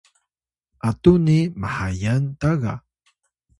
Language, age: Atayal, 30-39